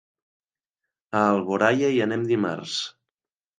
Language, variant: Catalan, Nord-Occidental